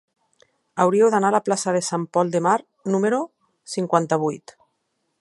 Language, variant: Catalan, Septentrional